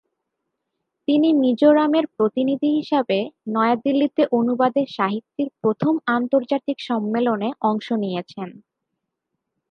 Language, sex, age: Bengali, female, 19-29